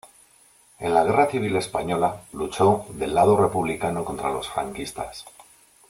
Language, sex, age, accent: Spanish, male, 40-49, España: Norte peninsular (Asturias, Castilla y León, Cantabria, País Vasco, Navarra, Aragón, La Rioja, Guadalajara, Cuenca)